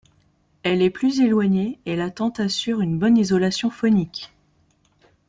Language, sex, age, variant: French, female, 30-39, Français de métropole